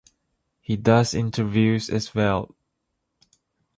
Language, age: English, 19-29